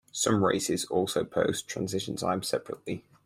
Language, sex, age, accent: English, male, under 19, England English